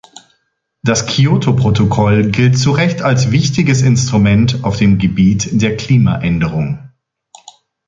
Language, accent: German, Deutschland Deutsch